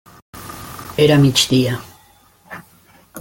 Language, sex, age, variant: Catalan, male, 30-39, Central